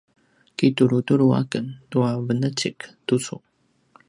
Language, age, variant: Paiwan, 30-39, pinayuanan a kinaikacedasan (東排灣語)